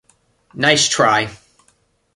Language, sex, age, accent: English, male, 19-29, United States English